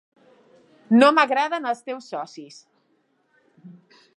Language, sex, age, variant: Catalan, female, 40-49, Central